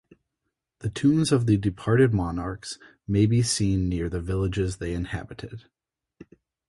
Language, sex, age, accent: English, male, 30-39, United States English